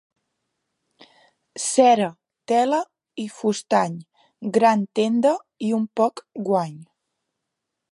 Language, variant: Catalan, Central